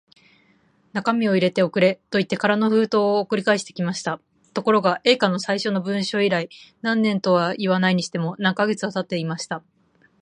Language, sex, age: Japanese, female, 30-39